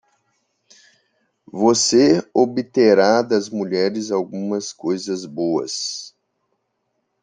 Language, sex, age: Portuguese, male, 40-49